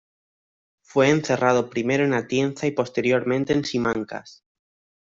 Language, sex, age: Spanish, male, 19-29